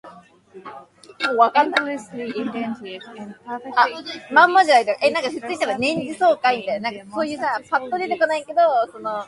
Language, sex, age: English, female, 19-29